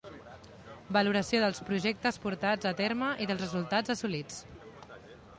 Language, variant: Catalan, Central